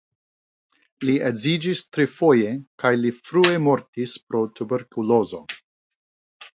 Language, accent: Esperanto, Internacia